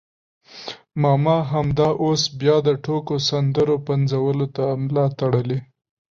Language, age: Pashto, 19-29